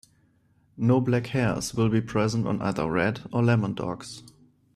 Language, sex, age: English, male, 19-29